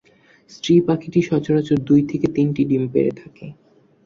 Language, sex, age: Bengali, male, under 19